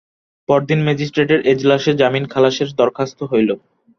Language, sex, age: Bengali, male, under 19